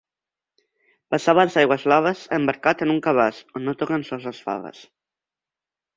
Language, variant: Catalan, Central